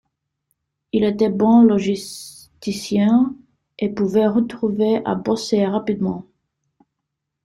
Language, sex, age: French, female, 30-39